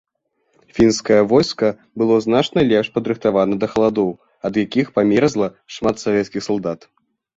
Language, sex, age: Belarusian, male, under 19